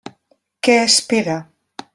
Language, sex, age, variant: Catalan, female, 50-59, Central